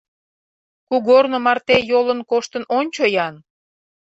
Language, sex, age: Mari, female, 40-49